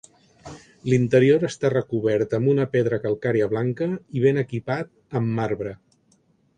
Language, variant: Catalan, Central